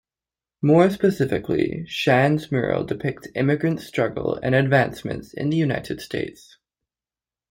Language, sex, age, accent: English, male, 19-29, Canadian English